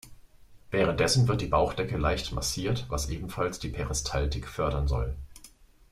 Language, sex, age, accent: German, male, 30-39, Deutschland Deutsch